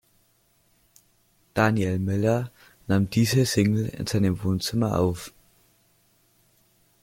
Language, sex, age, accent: German, male, 90+, Österreichisches Deutsch